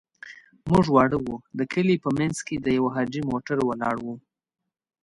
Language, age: Pashto, 19-29